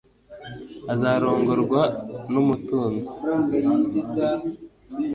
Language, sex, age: Kinyarwanda, male, 19-29